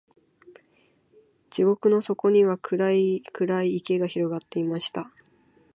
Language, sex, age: Japanese, female, 19-29